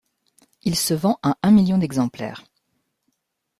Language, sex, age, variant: French, female, 40-49, Français de métropole